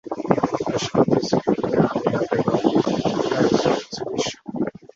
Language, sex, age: Bengali, male, 19-29